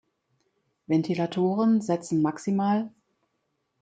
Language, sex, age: German, female, 50-59